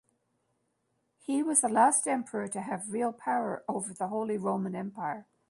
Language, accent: English, Canadian English